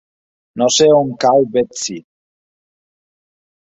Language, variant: Catalan, Balear